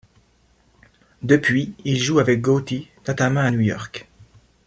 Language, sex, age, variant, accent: French, male, 40-49, Français d'Amérique du Nord, Français du Canada